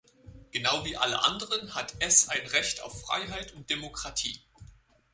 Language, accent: German, Deutschland Deutsch